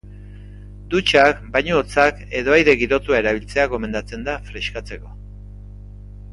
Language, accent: Basque, Erdialdekoa edo Nafarra (Gipuzkoa, Nafarroa)